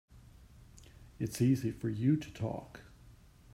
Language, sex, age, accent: English, male, 70-79, United States English